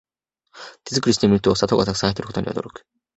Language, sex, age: Japanese, male, 19-29